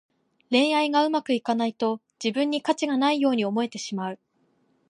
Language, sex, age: Japanese, female, 19-29